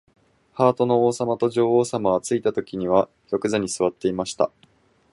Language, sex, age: Japanese, male, 19-29